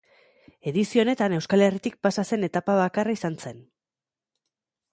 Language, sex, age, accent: Basque, female, 30-39, Erdialdekoa edo Nafarra (Gipuzkoa, Nafarroa)